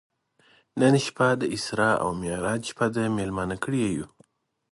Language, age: Pashto, 19-29